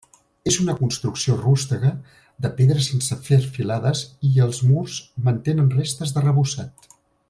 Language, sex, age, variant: Catalan, male, 60-69, Central